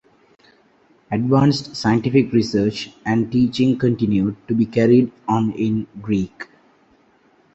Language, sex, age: English, male, under 19